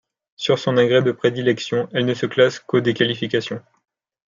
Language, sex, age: French, male, 19-29